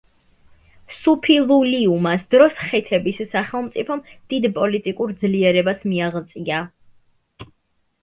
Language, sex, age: Georgian, female, 19-29